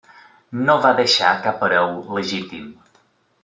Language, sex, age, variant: Catalan, male, 30-39, Balear